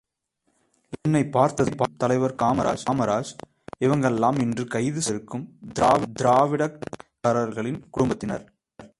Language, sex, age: Tamil, male, 19-29